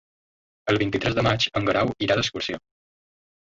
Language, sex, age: Catalan, male, under 19